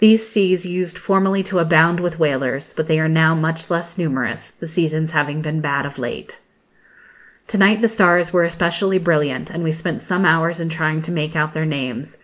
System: none